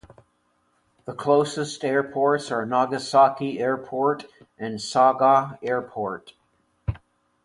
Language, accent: English, United States English